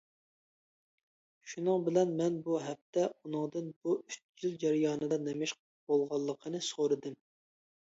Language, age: Uyghur, 19-29